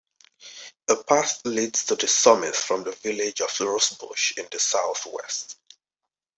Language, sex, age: English, male, 19-29